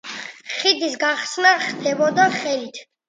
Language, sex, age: Georgian, female, 50-59